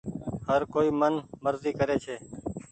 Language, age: Goaria, 19-29